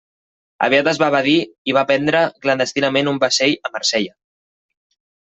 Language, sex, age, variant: Catalan, male, 19-29, Central